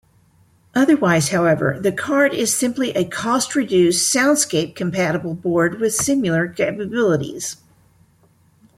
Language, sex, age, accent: English, female, 60-69, United States English